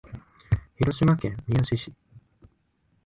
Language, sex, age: Japanese, male, 19-29